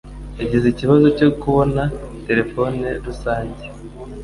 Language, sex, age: Kinyarwanda, male, 30-39